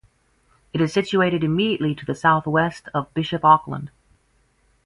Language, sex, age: English, female, 19-29